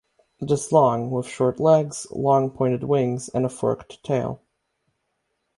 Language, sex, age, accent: English, male, 19-29, United States English; England English